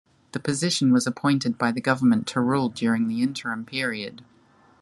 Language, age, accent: English, 30-39, Australian English